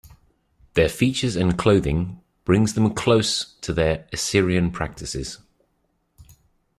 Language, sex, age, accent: English, male, 30-39, England English